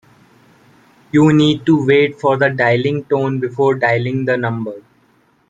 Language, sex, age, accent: English, male, 19-29, India and South Asia (India, Pakistan, Sri Lanka)